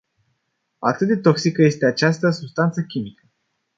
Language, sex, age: Romanian, male, 19-29